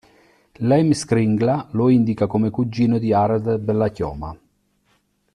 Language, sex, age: Italian, male, 50-59